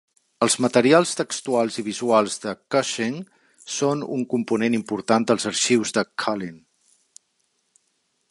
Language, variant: Catalan, Central